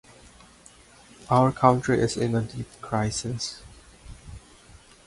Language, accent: English, Filipino